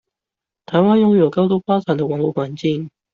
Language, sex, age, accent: Chinese, male, 19-29, 出生地：新北市